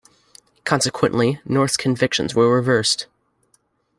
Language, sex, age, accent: English, male, under 19, United States English